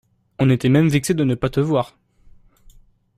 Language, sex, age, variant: French, male, under 19, Français de métropole